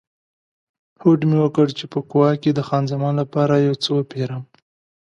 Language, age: Pashto, 30-39